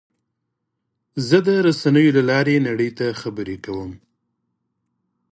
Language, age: Pashto, 30-39